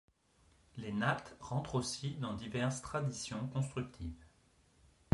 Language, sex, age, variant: French, male, 30-39, Français de métropole